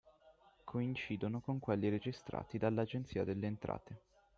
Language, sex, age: Italian, male, 19-29